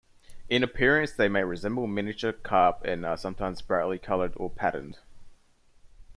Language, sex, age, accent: English, male, 19-29, Australian English